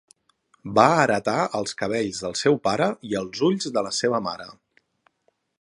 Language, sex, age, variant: Catalan, male, 40-49, Central